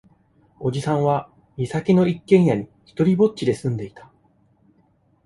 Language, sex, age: Japanese, male, 40-49